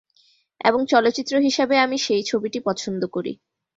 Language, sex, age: Bengali, female, 19-29